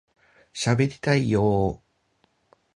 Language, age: Japanese, 50-59